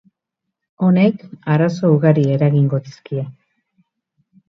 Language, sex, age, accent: Basque, female, 60-69, Erdialdekoa edo Nafarra (Gipuzkoa, Nafarroa)